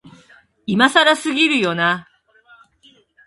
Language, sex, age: Japanese, female, 50-59